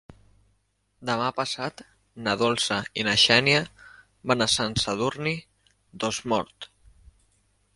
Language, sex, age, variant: Catalan, male, under 19, Balear